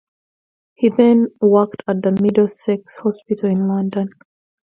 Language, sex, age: English, female, 19-29